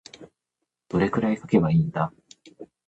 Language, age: Japanese, 19-29